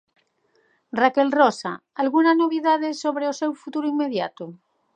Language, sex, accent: Galician, female, Normativo (estándar)